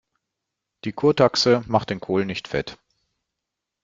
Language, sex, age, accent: German, male, 50-59, Deutschland Deutsch